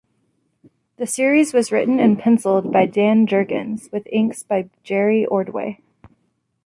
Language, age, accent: English, 30-39, United States English